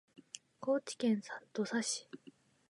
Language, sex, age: Japanese, female, 19-29